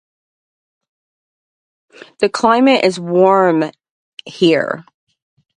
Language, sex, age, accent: English, female, 40-49, southern United States